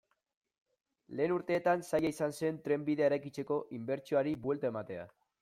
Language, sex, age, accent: Basque, male, 19-29, Mendebalekoa (Araba, Bizkaia, Gipuzkoako mendebaleko herri batzuk)